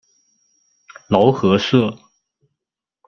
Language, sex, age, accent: Chinese, male, 19-29, 出生地：浙江省